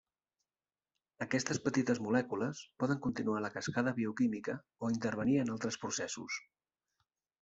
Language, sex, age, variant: Catalan, male, 40-49, Central